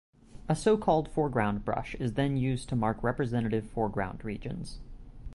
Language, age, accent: English, 19-29, United States English